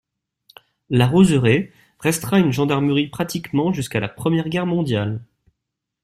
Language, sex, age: French, male, 19-29